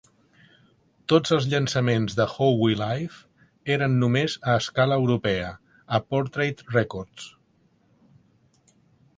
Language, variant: Catalan, Central